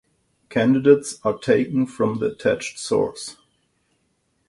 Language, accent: English, German